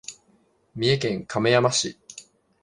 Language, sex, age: Japanese, male, 19-29